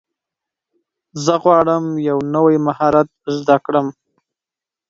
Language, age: Pashto, 30-39